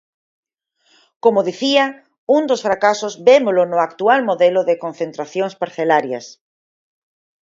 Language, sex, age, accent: Galician, female, 50-59, Normativo (estándar)